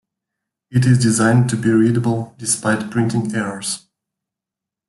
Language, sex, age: English, male, 30-39